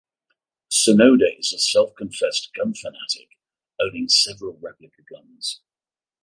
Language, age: English, 60-69